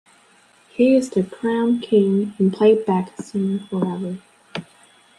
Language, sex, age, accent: English, female, under 19, United States English